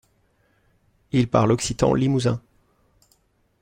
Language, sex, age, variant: French, male, 40-49, Français de métropole